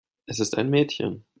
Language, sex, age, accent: German, male, 30-39, Deutschland Deutsch